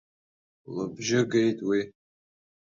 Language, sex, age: Abkhazian, male, under 19